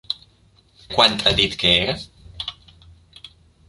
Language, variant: Catalan, Septentrional